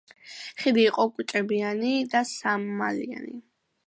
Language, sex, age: Georgian, female, under 19